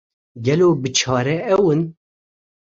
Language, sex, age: Kurdish, male, 19-29